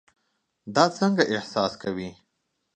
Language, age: Pashto, 30-39